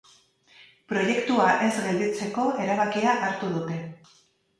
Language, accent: Basque, Mendebalekoa (Araba, Bizkaia, Gipuzkoako mendebaleko herri batzuk)